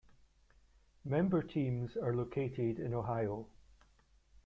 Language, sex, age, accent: English, male, 40-49, Scottish English